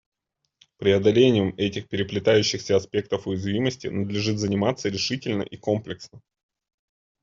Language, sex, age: Russian, male, 30-39